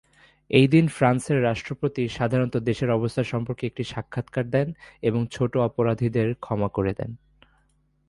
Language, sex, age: Bengali, male, 19-29